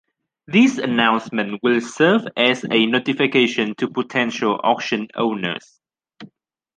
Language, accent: English, United States English